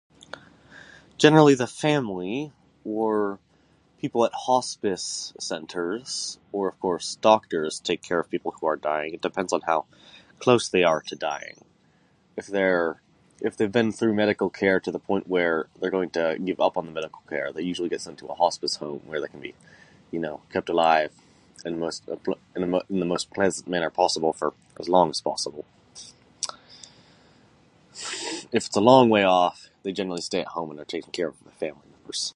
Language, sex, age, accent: English, male, under 19, United States English